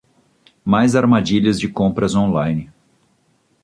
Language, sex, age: Portuguese, male, 50-59